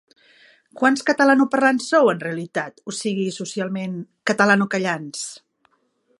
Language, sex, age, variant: Catalan, female, 50-59, Central